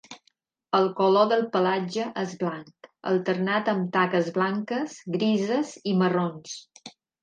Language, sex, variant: Catalan, female, Balear